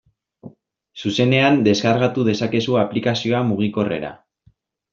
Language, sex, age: Basque, male, 19-29